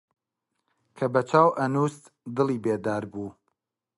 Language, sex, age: Central Kurdish, male, 30-39